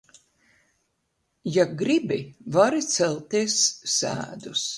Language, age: Latvian, 80-89